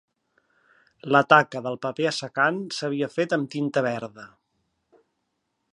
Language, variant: Catalan, Central